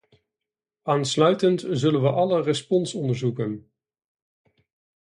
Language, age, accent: Dutch, 40-49, Nederlands Nederlands